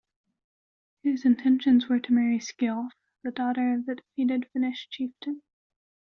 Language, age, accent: English, 19-29, United States English